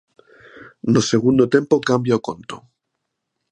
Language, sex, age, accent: Galician, male, 19-29, Normativo (estándar)